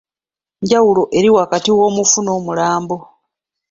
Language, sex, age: Ganda, female, 30-39